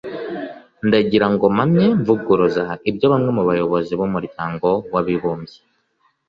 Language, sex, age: Kinyarwanda, male, 19-29